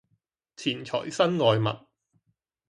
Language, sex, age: Cantonese, male, 30-39